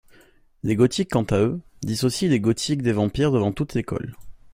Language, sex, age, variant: French, male, under 19, Français de métropole